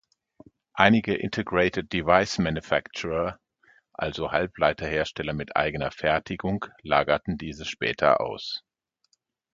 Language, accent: German, Deutschland Deutsch